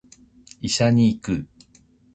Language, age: Japanese, 40-49